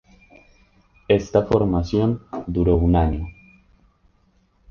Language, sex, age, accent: Spanish, male, 30-39, México